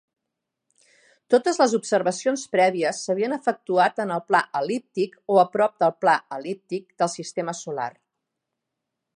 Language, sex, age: Catalan, female, 50-59